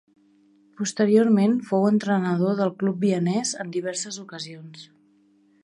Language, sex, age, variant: Catalan, female, 50-59, Central